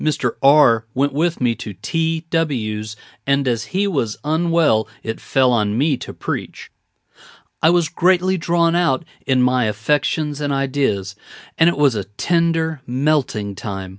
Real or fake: real